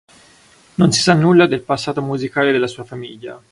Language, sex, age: Italian, male, 30-39